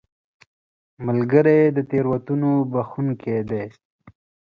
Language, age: Pashto, 19-29